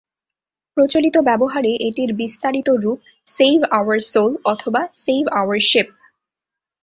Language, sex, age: Bengali, female, 19-29